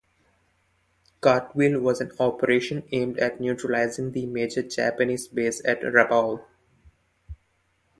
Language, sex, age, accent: English, male, 19-29, India and South Asia (India, Pakistan, Sri Lanka)